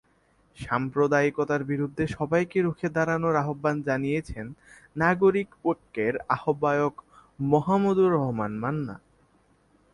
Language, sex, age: Bengali, male, 19-29